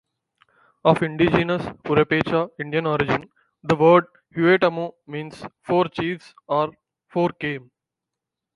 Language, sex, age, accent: English, male, 19-29, India and South Asia (India, Pakistan, Sri Lanka)